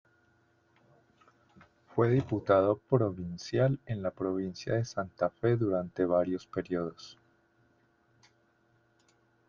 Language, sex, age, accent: Spanish, male, 30-39, Andino-Pacífico: Colombia, Perú, Ecuador, oeste de Bolivia y Venezuela andina